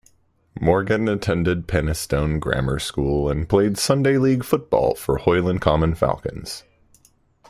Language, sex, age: English, male, 30-39